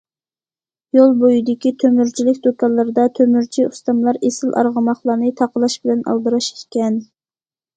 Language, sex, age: Uyghur, female, 19-29